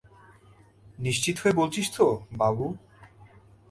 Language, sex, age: Bengali, male, 19-29